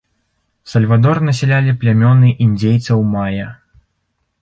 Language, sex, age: Belarusian, male, under 19